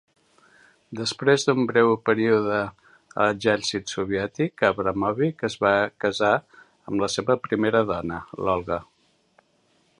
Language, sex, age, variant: Catalan, male, 60-69, Central